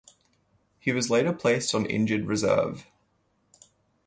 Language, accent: English, Australian English